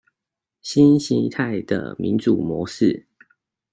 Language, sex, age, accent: Chinese, male, 30-39, 出生地：臺北市